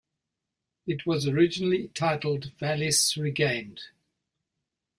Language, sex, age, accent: English, male, 70-79, New Zealand English